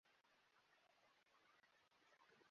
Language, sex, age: Swahili, female, 19-29